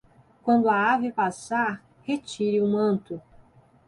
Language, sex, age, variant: Portuguese, female, 40-49, Portuguese (Brasil)